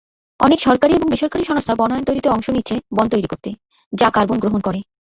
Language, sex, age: Bengali, female, 30-39